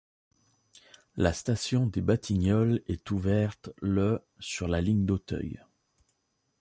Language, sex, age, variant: French, male, 30-39, Français de métropole